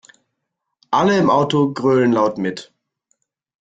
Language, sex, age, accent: German, male, 19-29, Deutschland Deutsch